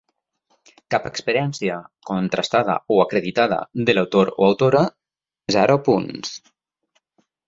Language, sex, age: Catalan, male, 40-49